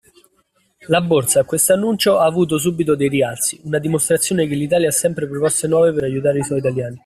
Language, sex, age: Italian, male, 19-29